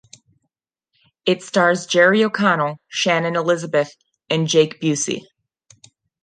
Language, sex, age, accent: English, female, 30-39, United States English